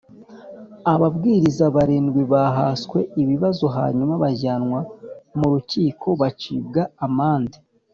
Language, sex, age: Kinyarwanda, male, 30-39